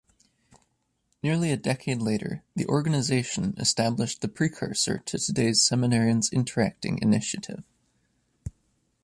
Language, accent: English, United States English